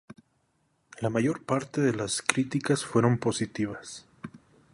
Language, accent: Spanish, México